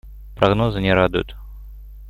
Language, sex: Russian, male